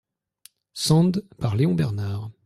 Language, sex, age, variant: French, male, 30-39, Français de métropole